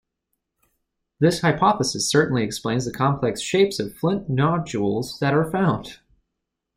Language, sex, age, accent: English, male, 30-39, United States English